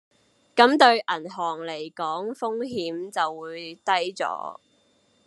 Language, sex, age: Cantonese, female, 19-29